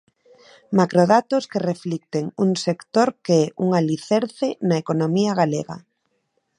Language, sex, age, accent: Galician, female, 30-39, Normativo (estándar)